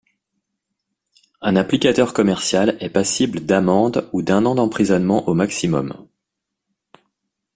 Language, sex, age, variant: French, male, 40-49, Français de métropole